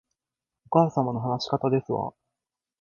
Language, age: Japanese, 19-29